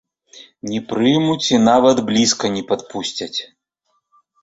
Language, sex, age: Belarusian, male, 40-49